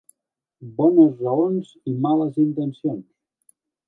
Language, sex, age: Catalan, male, 70-79